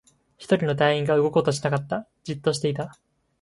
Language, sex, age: Japanese, male, 19-29